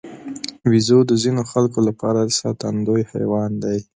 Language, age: Pashto, 19-29